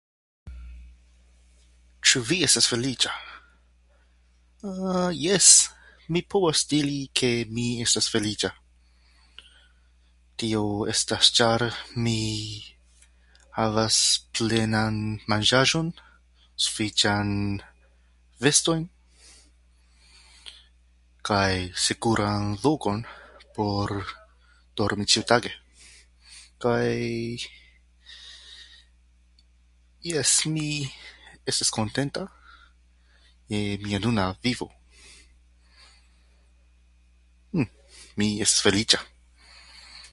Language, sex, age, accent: Esperanto, male, 19-29, Internacia